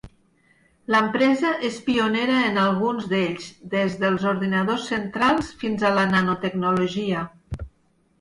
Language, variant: Catalan, Nord-Occidental